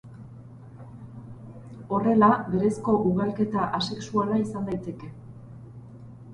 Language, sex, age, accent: Basque, female, 50-59, Erdialdekoa edo Nafarra (Gipuzkoa, Nafarroa)